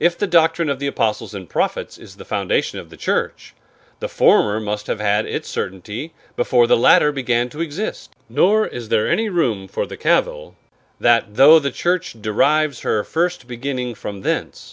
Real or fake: real